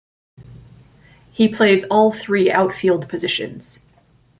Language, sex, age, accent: English, female, 19-29, United States English